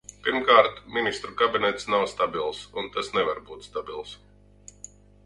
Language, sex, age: Latvian, male, 40-49